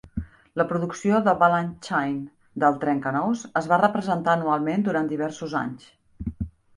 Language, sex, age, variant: Catalan, female, 50-59, Central